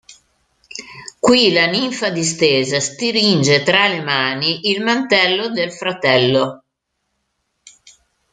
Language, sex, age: Italian, female, 60-69